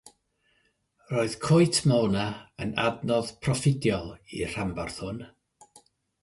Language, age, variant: Welsh, 60-69, North-Eastern Welsh